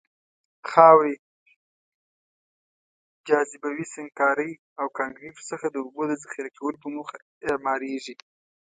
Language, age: Pashto, 19-29